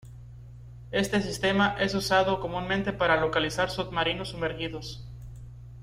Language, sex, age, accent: Spanish, male, 19-29, México